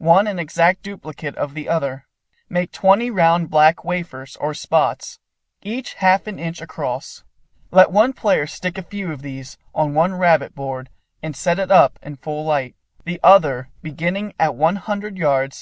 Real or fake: real